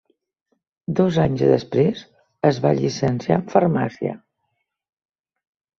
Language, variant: Catalan, Central